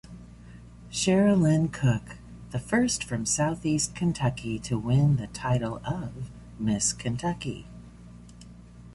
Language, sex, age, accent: English, female, 60-69, United States English